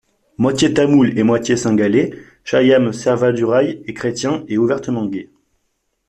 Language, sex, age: French, male, 19-29